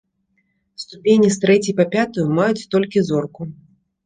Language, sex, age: Belarusian, female, 30-39